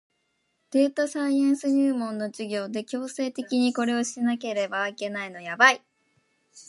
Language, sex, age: Japanese, female, 19-29